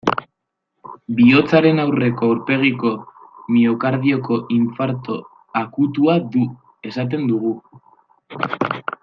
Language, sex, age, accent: Basque, male, 19-29, Erdialdekoa edo Nafarra (Gipuzkoa, Nafarroa)